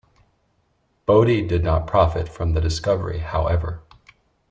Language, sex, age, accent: English, male, 30-39, United States English